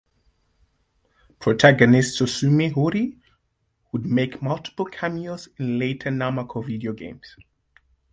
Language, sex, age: English, male, 19-29